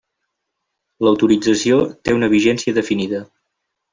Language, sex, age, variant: Catalan, male, 19-29, Central